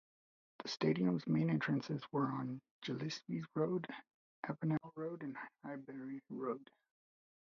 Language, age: English, 40-49